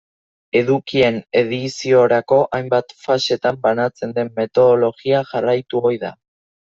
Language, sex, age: Basque, male, under 19